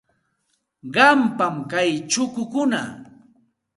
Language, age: Santa Ana de Tusi Pasco Quechua, 40-49